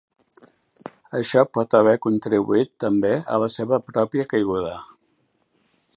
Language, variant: Catalan, Central